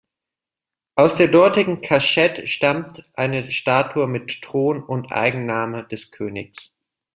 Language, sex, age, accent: German, male, 19-29, Deutschland Deutsch